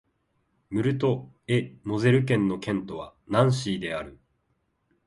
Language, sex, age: Japanese, male, 19-29